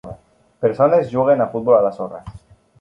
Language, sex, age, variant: Catalan, male, 19-29, Nord-Occidental